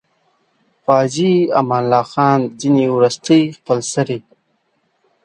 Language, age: Pashto, 19-29